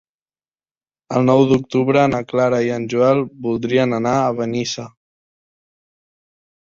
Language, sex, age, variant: Catalan, male, 19-29, Central